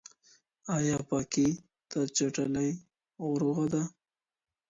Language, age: Pashto, 19-29